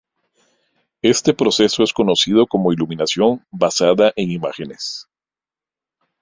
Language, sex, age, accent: Spanish, male, 40-49, América central